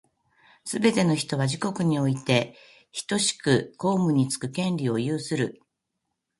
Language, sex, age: Japanese, female, 60-69